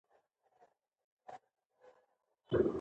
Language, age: Pashto, 19-29